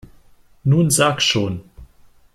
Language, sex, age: German, female, 19-29